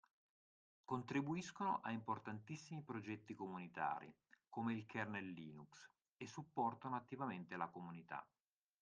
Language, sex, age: Italian, male, 50-59